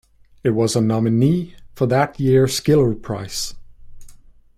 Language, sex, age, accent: English, male, 19-29, United States English